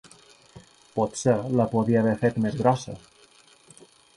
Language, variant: Catalan, Balear